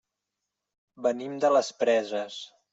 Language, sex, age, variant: Catalan, male, 30-39, Central